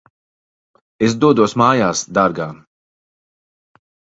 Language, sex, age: Latvian, male, 30-39